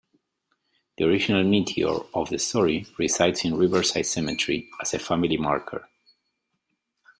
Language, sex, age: English, male, 30-39